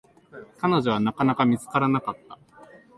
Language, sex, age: Japanese, male, under 19